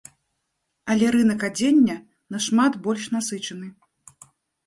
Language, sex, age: Belarusian, female, 40-49